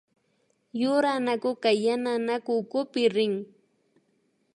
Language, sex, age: Imbabura Highland Quichua, female, 30-39